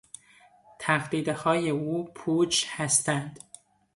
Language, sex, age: Persian, male, 30-39